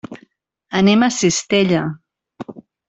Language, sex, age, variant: Catalan, female, 40-49, Central